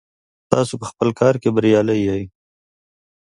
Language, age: Pashto, 30-39